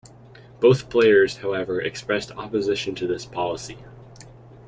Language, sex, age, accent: English, male, under 19, United States English